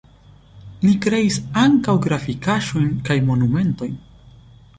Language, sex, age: Esperanto, male, 19-29